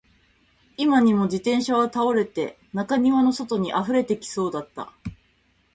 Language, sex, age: Japanese, female, 30-39